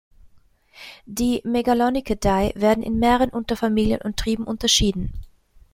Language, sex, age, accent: German, female, 30-39, Österreichisches Deutsch